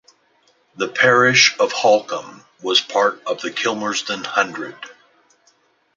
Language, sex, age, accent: English, male, 50-59, United States English